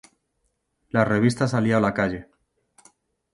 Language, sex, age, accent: Spanish, male, 30-39, España: Norte peninsular (Asturias, Castilla y León, Cantabria, País Vasco, Navarra, Aragón, La Rioja, Guadalajara, Cuenca)